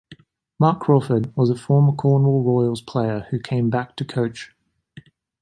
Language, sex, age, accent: English, male, 19-29, Australian English